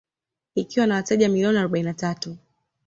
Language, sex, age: Swahili, female, 19-29